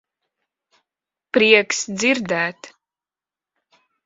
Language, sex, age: Latvian, female, under 19